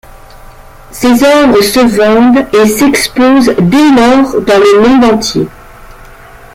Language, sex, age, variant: French, female, 50-59, Français de métropole